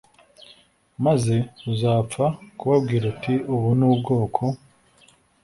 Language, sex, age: Kinyarwanda, male, 19-29